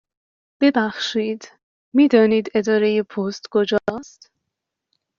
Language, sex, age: Persian, female, 19-29